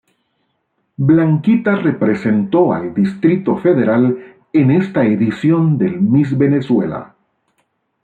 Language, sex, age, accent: Spanish, male, 50-59, América central